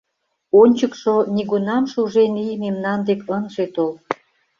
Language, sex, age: Mari, female, 50-59